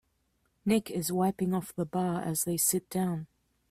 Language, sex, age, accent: English, female, 30-39, Australian English